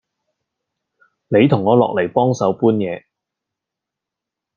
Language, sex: Cantonese, male